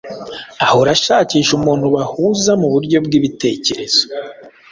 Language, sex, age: Kinyarwanda, male, 19-29